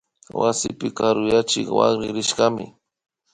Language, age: Imbabura Highland Quichua, 30-39